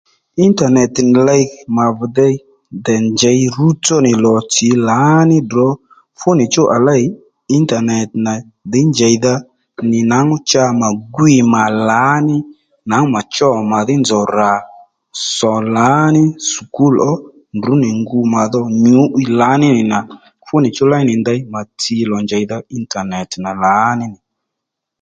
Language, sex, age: Lendu, male, 30-39